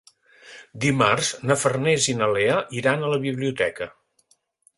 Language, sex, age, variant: Catalan, male, 60-69, Central